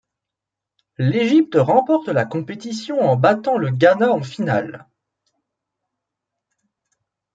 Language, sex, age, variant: French, male, 19-29, Français de métropole